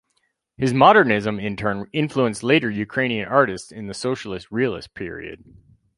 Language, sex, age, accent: English, male, 50-59, United States English